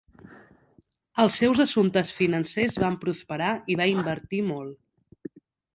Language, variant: Catalan, Nord-Occidental